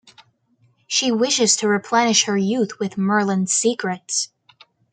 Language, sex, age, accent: English, female, under 19, United States English